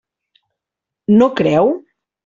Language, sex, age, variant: Catalan, female, 50-59, Central